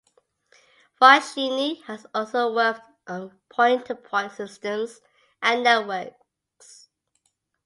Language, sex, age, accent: English, female, 40-49, Scottish English